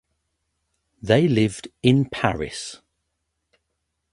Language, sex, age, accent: English, male, 40-49, England English